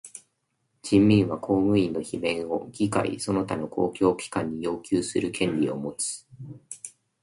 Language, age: Japanese, 19-29